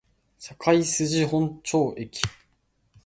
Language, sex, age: Japanese, male, 19-29